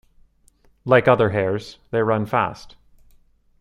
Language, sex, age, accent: English, male, 40-49, Canadian English